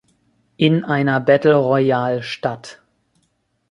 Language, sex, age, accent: German, male, 19-29, Deutschland Deutsch